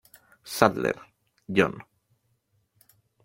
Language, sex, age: Spanish, male, 19-29